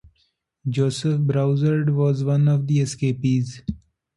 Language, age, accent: English, 19-29, India and South Asia (India, Pakistan, Sri Lanka)